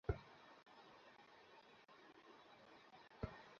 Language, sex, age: Bengali, male, 19-29